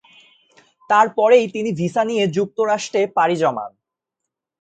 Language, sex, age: Bengali, male, 19-29